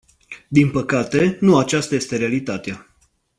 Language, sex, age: Romanian, male, 30-39